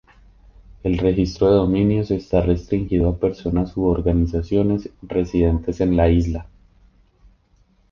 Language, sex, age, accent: Spanish, male, 30-39, México